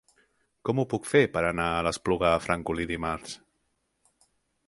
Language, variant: Catalan, Central